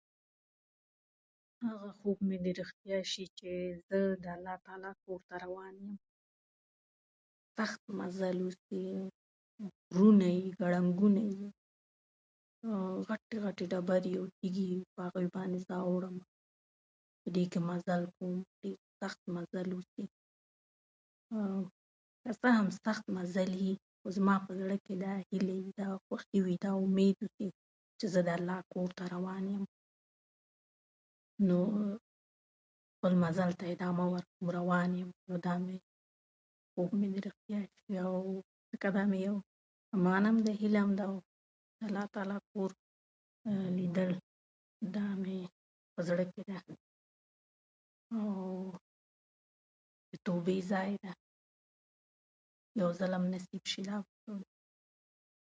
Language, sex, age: Pashto, female, 30-39